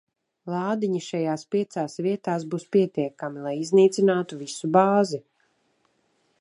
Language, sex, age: Latvian, female, 40-49